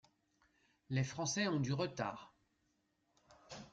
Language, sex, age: French, male, 40-49